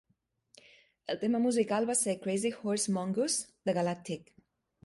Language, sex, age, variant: Catalan, female, 30-39, Nord-Occidental